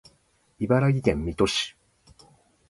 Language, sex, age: Japanese, male, 50-59